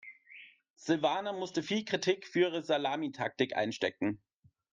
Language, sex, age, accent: German, male, 30-39, Deutschland Deutsch